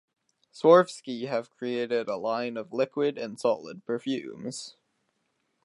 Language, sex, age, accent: English, male, under 19, United States English